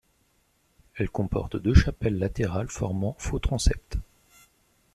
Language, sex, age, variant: French, male, 30-39, Français de métropole